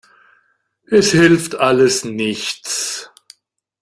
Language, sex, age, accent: German, male, 60-69, Deutschland Deutsch